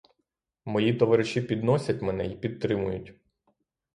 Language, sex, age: Ukrainian, male, 30-39